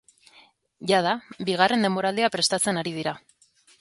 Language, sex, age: Basque, female, 30-39